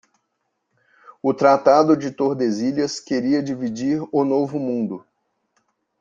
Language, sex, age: Portuguese, male, 40-49